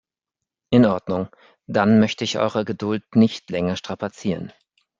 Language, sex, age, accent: German, male, 50-59, Deutschland Deutsch